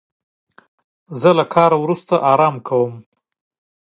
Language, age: Pashto, 40-49